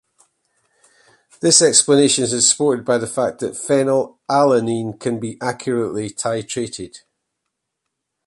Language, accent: English, Scottish English